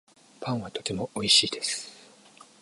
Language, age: Japanese, 50-59